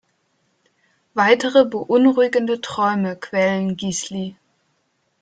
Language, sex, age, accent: German, female, 19-29, Deutschland Deutsch